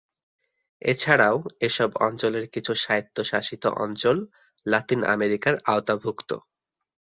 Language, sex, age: Bengali, male, 19-29